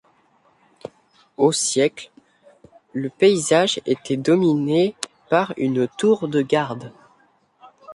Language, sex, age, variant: French, male, under 19, Français de métropole